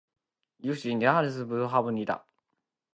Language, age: Cantonese, 19-29